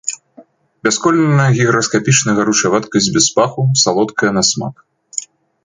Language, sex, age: Belarusian, male, 19-29